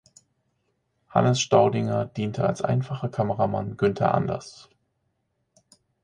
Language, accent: German, Deutschland Deutsch